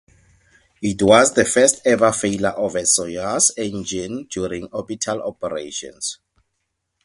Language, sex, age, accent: English, male, 30-39, Southern African (South Africa, Zimbabwe, Namibia)